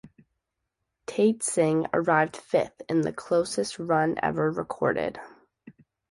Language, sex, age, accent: English, female, 19-29, United States English